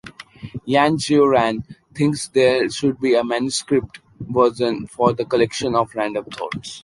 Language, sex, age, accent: English, male, 19-29, India and South Asia (India, Pakistan, Sri Lanka)